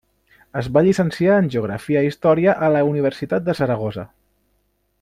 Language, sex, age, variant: Catalan, male, 19-29, Central